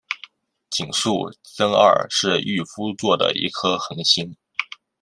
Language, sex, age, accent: Chinese, male, 19-29, 出生地：江苏省